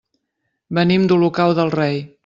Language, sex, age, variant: Catalan, female, 50-59, Central